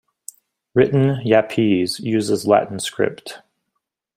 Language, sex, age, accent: English, male, 30-39, United States English